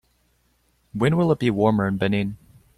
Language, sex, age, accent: English, male, 19-29, United States English